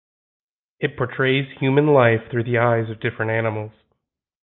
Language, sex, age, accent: English, male, 19-29, United States English